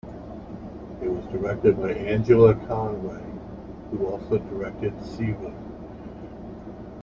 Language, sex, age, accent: English, male, 50-59, United States English